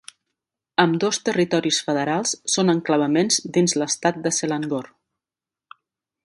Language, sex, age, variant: Catalan, female, 30-39, Central